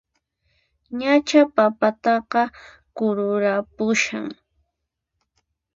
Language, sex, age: Puno Quechua, female, 30-39